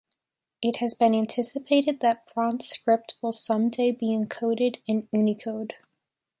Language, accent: English, United States English